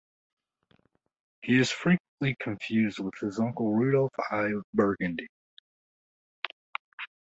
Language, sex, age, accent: English, male, 30-39, United States English